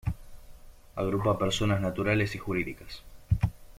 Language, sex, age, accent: Spanish, male, 19-29, Rioplatense: Argentina, Uruguay, este de Bolivia, Paraguay